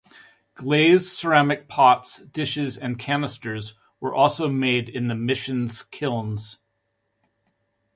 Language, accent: English, United States English